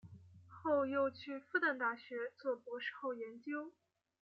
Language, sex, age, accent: Chinese, female, 19-29, 出生地：黑龙江省